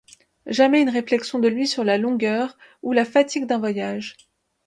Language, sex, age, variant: French, female, 19-29, Français de métropole